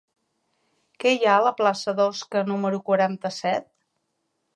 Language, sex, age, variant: Catalan, female, 40-49, Central